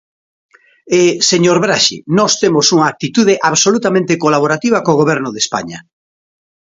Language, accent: Galician, Normativo (estándar)